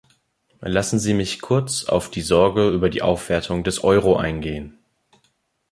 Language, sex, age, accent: German, male, 19-29, Deutschland Deutsch